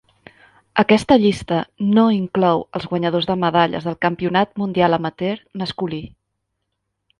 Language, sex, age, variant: Catalan, female, 30-39, Central